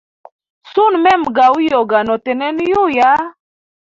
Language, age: Hemba, 30-39